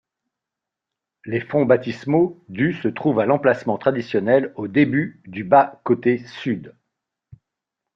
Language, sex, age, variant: French, male, 40-49, Français de métropole